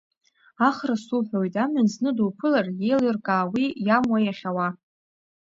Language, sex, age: Abkhazian, female, under 19